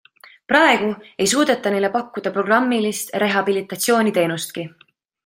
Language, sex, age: Estonian, female, 19-29